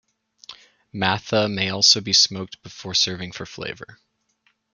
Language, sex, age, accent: English, male, 19-29, Canadian English